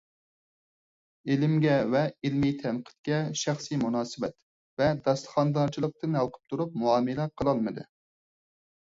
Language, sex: Uyghur, male